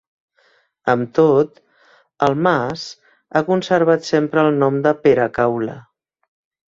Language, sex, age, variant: Catalan, female, 50-59, Central